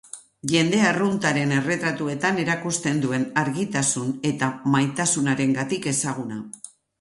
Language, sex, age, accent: Basque, female, 60-69, Mendebalekoa (Araba, Bizkaia, Gipuzkoako mendebaleko herri batzuk)